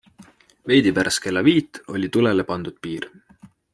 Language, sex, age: Estonian, male, 19-29